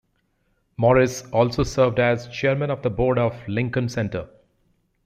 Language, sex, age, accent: English, male, 40-49, United States English